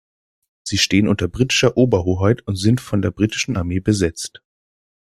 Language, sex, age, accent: German, male, 19-29, Deutschland Deutsch